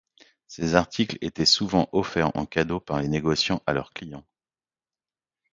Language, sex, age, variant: French, male, 40-49, Français de métropole